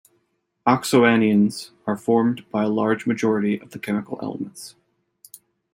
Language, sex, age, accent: English, male, 30-39, United States English